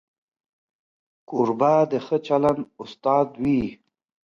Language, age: Pashto, 30-39